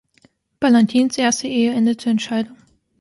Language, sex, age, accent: German, female, 19-29, Deutschland Deutsch